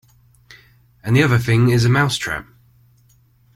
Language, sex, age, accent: English, male, 19-29, England English